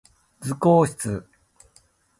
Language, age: Japanese, 40-49